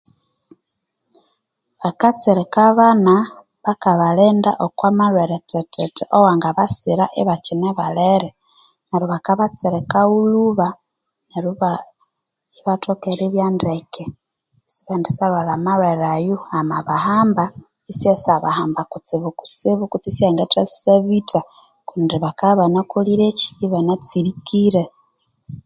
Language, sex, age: Konzo, female, 30-39